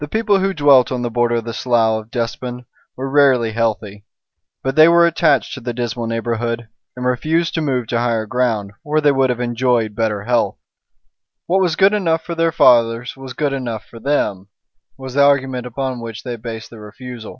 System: none